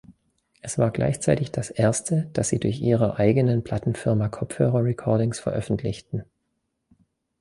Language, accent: German, Deutschland Deutsch